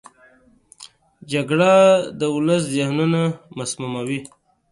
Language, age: Pashto, 30-39